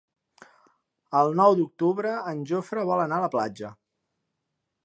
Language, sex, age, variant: Catalan, male, 30-39, Central